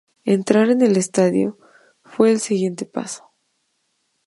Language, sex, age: Spanish, female, 19-29